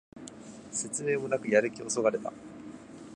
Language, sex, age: Japanese, male, 19-29